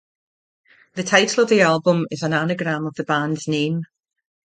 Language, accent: English, Scottish English